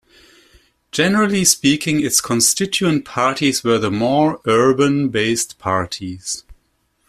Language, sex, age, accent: English, male, 50-59, Canadian English